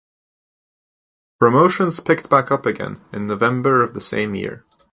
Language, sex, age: English, male, 19-29